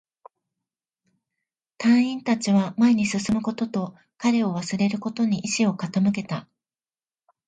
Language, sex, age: Japanese, female, 40-49